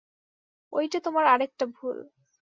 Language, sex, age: Bengali, female, 19-29